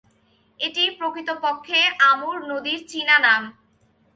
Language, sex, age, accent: Bengali, female, 19-29, Bangla